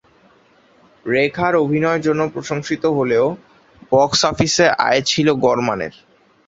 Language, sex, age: Bengali, male, under 19